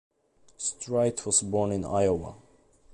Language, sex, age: English, male, under 19